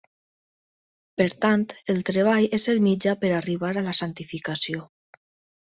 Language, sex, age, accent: Catalan, female, 19-29, valencià